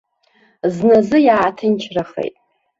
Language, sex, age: Abkhazian, female, 40-49